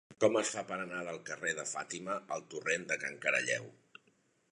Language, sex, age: Catalan, male, 60-69